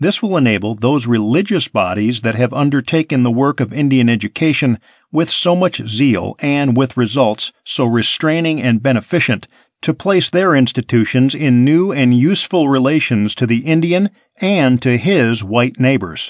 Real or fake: real